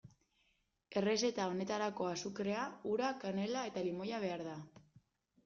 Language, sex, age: Basque, female, 19-29